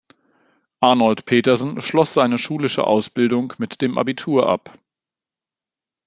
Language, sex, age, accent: German, male, 40-49, Deutschland Deutsch